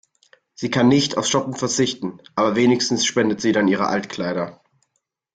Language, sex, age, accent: German, male, 19-29, Deutschland Deutsch